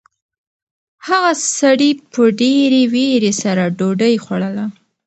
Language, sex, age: Pashto, female, under 19